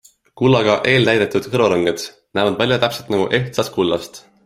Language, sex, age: Estonian, male, 19-29